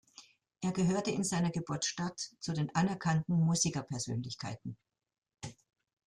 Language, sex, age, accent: German, female, 70-79, Deutschland Deutsch